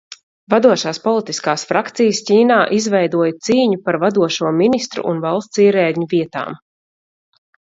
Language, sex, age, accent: Latvian, female, 30-39, Vidus dialekts